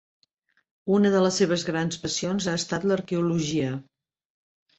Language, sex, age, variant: Catalan, female, 70-79, Central